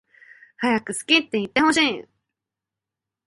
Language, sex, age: Japanese, female, 19-29